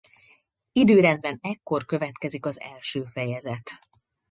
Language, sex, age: Hungarian, female, 40-49